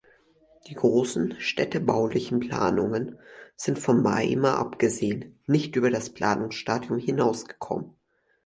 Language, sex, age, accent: German, male, under 19, Deutschland Deutsch